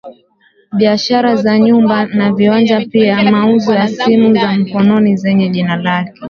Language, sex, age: Swahili, female, 19-29